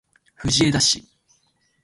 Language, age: Japanese, 19-29